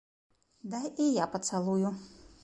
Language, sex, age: Belarusian, female, 30-39